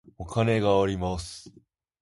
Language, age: Japanese, 19-29